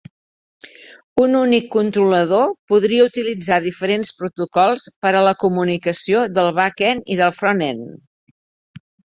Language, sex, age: Catalan, female, 60-69